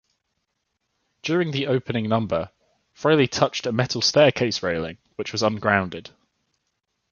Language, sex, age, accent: English, male, 19-29, England English